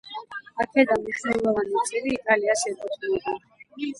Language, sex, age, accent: Georgian, female, 40-49, ჩვეულებრივი